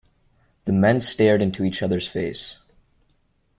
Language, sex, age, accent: English, male, under 19, United States English